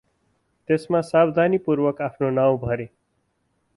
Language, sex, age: Nepali, male, 30-39